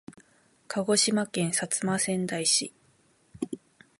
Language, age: Japanese, 19-29